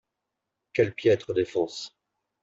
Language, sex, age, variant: French, male, 40-49, Français de métropole